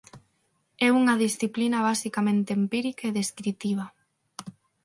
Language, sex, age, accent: Galician, female, under 19, Central (gheada); Neofalante